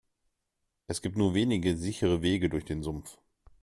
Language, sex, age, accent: German, male, 30-39, Deutschland Deutsch